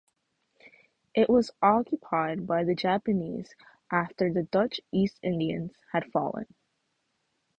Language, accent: English, United States English